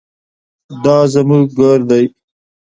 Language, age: Pashto, 30-39